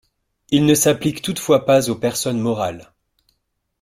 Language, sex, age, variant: French, male, 40-49, Français de métropole